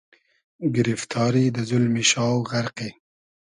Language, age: Hazaragi, 19-29